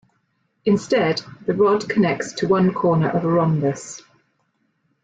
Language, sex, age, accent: English, female, 40-49, England English